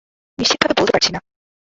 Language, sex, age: Bengali, female, 19-29